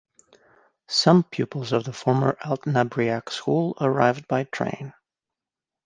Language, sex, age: English, male, 40-49